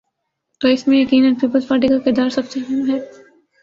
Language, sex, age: Urdu, male, 19-29